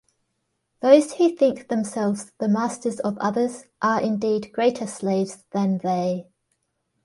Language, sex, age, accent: English, female, 30-39, Australian English